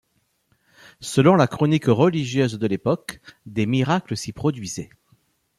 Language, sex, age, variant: French, male, 40-49, Français de métropole